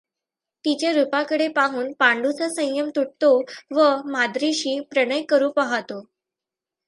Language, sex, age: Marathi, female, under 19